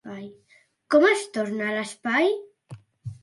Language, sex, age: Catalan, female, under 19